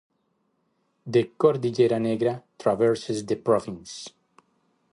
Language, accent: English, Canadian English